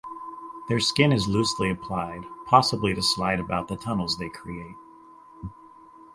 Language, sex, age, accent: English, male, 50-59, United States English